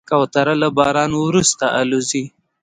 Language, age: Pashto, 30-39